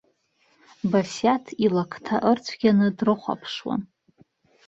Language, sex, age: Abkhazian, female, 19-29